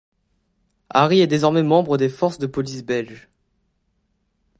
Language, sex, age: French, male, 19-29